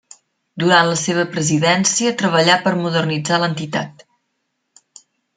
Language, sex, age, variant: Catalan, female, 30-39, Central